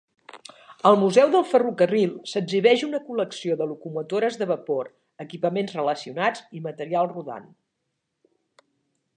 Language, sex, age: Catalan, female, 60-69